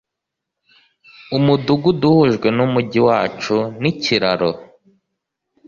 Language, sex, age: Kinyarwanda, male, 19-29